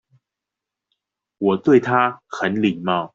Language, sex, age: Chinese, male, 19-29